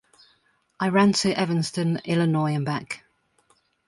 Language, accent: English, England English